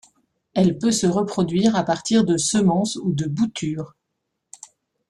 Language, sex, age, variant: French, female, 50-59, Français de métropole